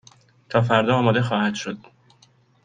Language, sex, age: Persian, male, 30-39